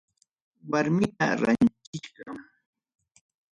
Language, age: Ayacucho Quechua, 60-69